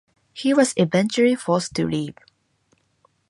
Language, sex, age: English, female, 19-29